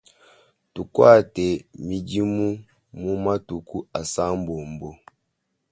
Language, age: Luba-Lulua, 19-29